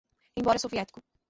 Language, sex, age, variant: Portuguese, female, 19-29, Portuguese (Brasil)